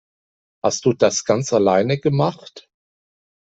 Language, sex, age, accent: German, male, 60-69, Deutschland Deutsch